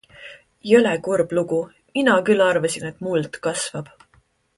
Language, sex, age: Estonian, female, 19-29